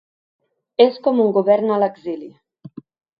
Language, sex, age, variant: Catalan, female, 30-39, Central